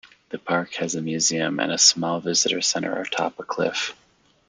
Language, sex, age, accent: English, male, 30-39, United States English